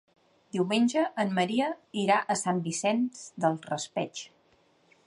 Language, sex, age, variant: Catalan, female, 40-49, Central